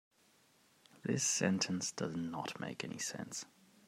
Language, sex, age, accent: English, male, 19-29, Australian English